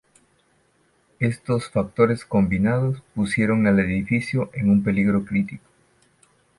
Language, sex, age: Spanish, male, 50-59